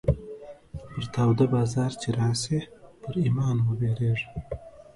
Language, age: Pashto, 19-29